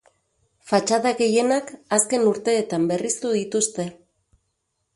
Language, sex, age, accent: Basque, female, 40-49, Mendebalekoa (Araba, Bizkaia, Gipuzkoako mendebaleko herri batzuk)